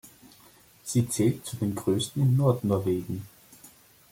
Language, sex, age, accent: German, male, 30-39, Österreichisches Deutsch